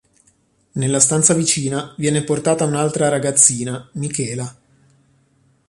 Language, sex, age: Italian, male, 30-39